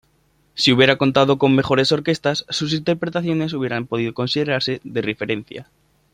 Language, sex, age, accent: Spanish, male, 19-29, España: Centro-Sur peninsular (Madrid, Toledo, Castilla-La Mancha)